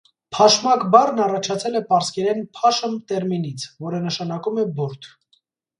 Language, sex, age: Armenian, male, 19-29